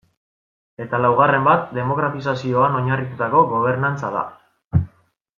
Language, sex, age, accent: Basque, male, 19-29, Mendebalekoa (Araba, Bizkaia, Gipuzkoako mendebaleko herri batzuk)